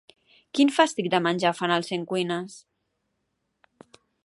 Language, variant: Catalan, Central